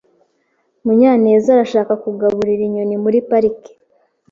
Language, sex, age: Kinyarwanda, female, 19-29